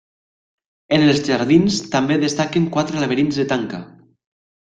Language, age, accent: Catalan, under 19, valencià